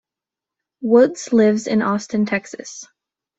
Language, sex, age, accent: English, female, 19-29, United States English